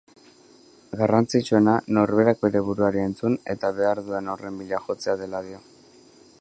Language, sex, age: Basque, male, 19-29